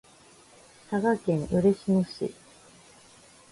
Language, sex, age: Japanese, female, 19-29